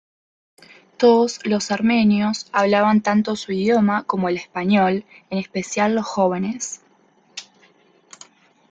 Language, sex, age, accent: Spanish, female, 19-29, Rioplatense: Argentina, Uruguay, este de Bolivia, Paraguay